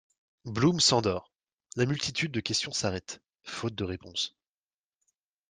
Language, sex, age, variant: French, male, 19-29, Français de métropole